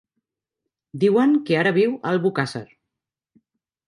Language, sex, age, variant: Catalan, female, 40-49, Central